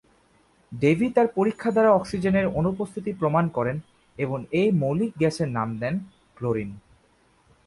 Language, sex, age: Bengali, male, 19-29